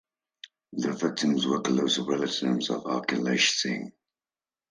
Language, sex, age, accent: English, male, 19-29, England English